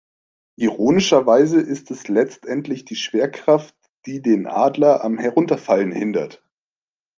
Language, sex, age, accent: German, male, 19-29, Deutschland Deutsch